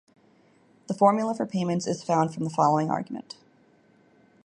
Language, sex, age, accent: English, female, 30-39, United States English